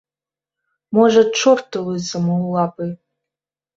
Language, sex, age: Belarusian, female, 30-39